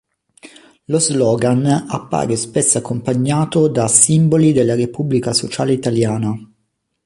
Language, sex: Italian, male